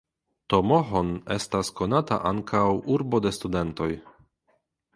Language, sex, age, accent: Esperanto, male, 30-39, Internacia